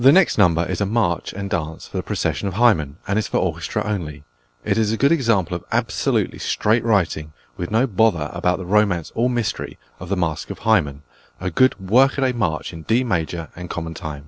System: none